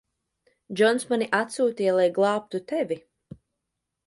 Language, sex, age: Latvian, female, 30-39